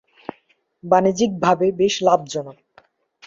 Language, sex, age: Bengali, male, under 19